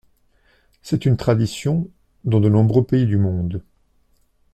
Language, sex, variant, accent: French, male, Français d'Europe, Français de Suisse